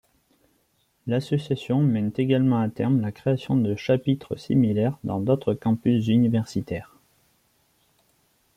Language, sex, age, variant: French, male, 19-29, Français de métropole